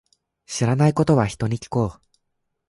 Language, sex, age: Japanese, male, under 19